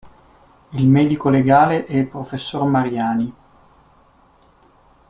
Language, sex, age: Italian, male, 30-39